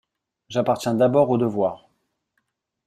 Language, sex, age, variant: French, male, 40-49, Français de métropole